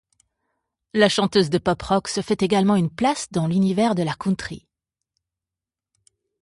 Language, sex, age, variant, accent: French, female, 40-49, Français d'Europe, Français de Suisse